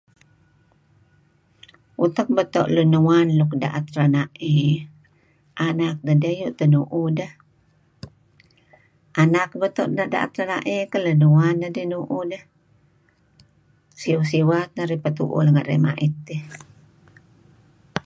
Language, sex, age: Kelabit, female, 60-69